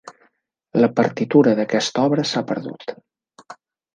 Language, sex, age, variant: Catalan, male, 40-49, Central